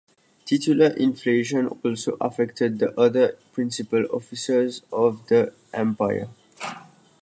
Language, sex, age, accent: English, male, 19-29, United States English